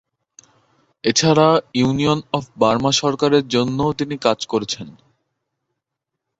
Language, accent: Bengali, শুদ্ধ বাংলা